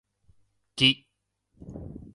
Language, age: Japanese, 19-29